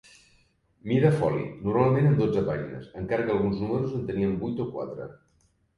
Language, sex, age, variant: Catalan, male, 50-59, Septentrional